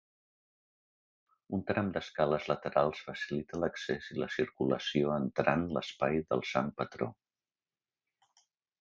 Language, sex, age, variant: Catalan, male, 50-59, Central